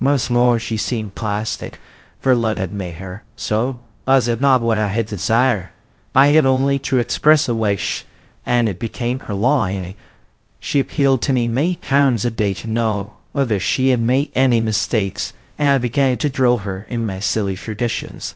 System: TTS, VITS